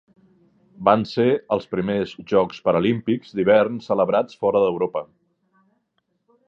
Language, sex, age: Catalan, male, 40-49